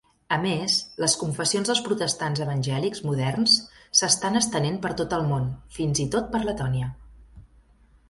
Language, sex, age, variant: Catalan, female, 40-49, Central